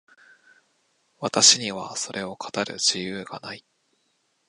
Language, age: Japanese, 19-29